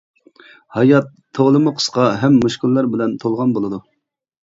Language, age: Uyghur, 19-29